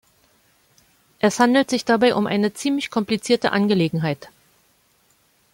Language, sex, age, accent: German, female, 50-59, Deutschland Deutsch